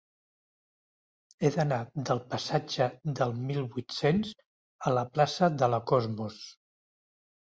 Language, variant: Catalan, Central